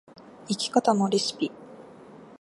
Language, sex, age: Japanese, female, 19-29